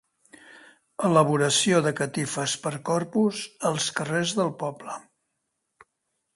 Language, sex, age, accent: Catalan, male, 60-69, Barceloní